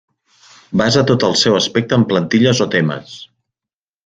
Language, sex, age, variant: Catalan, male, under 19, Central